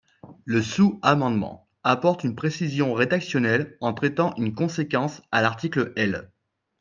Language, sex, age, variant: French, male, 30-39, Français de métropole